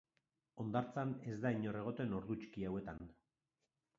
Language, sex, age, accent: Basque, male, 40-49, Mendebalekoa (Araba, Bizkaia, Gipuzkoako mendebaleko herri batzuk)